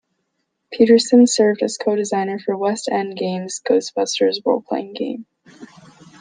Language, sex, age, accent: English, female, under 19, United States English